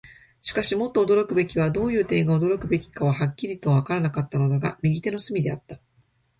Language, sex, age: Japanese, female, 40-49